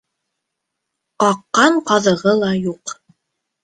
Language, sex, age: Bashkir, female, 19-29